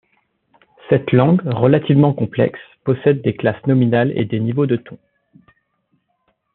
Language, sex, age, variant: French, male, 19-29, Français de métropole